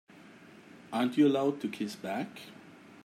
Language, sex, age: English, male, 30-39